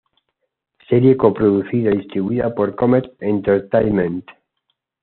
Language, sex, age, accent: Spanish, male, 50-59, España: Centro-Sur peninsular (Madrid, Toledo, Castilla-La Mancha)